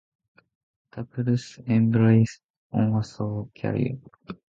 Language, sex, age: English, male, 19-29